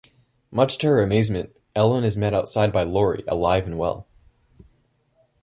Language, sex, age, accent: English, male, under 19, United States English